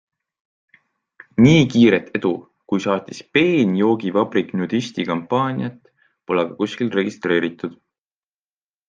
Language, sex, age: Estonian, male, 19-29